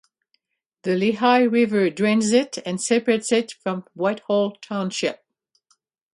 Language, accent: English, United States English